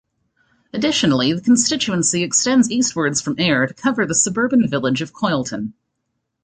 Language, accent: English, Canadian English